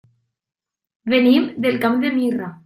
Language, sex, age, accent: Catalan, female, 19-29, valencià